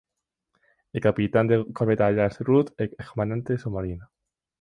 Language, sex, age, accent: Spanish, male, 19-29, España: Islas Canarias